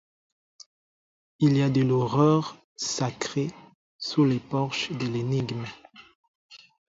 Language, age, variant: French, 30-39, Français d'Afrique subsaharienne et des îles africaines